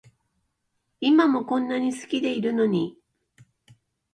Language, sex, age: Japanese, female, 60-69